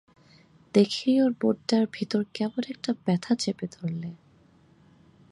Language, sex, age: Bengali, female, 19-29